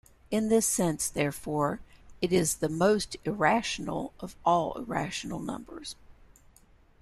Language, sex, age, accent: English, female, 60-69, United States English